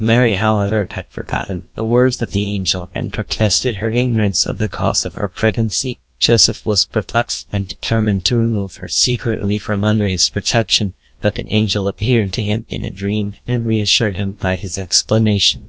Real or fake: fake